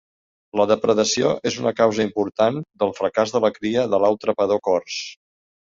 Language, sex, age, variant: Catalan, male, 70-79, Central